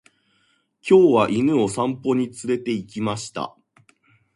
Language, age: Japanese, 30-39